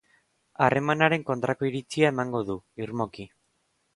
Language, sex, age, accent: Basque, male, 19-29, Erdialdekoa edo Nafarra (Gipuzkoa, Nafarroa)